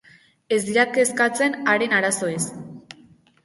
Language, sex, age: Basque, female, under 19